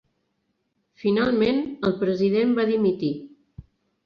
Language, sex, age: Catalan, female, 40-49